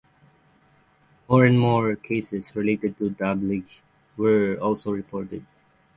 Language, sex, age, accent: English, male, 30-39, United States English; Filipino